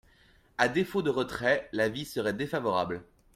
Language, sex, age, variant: French, male, 19-29, Français de métropole